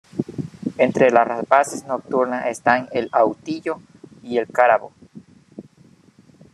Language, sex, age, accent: Spanish, male, 19-29, América central